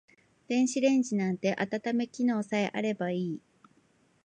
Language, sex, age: Japanese, female, 40-49